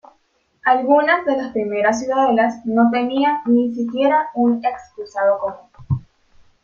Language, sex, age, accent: Spanish, female, 19-29, Andino-Pacífico: Colombia, Perú, Ecuador, oeste de Bolivia y Venezuela andina